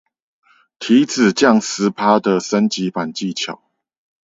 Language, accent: Chinese, 出生地：新北市